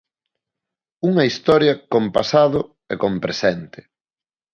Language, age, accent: Galician, 30-39, Normativo (estándar)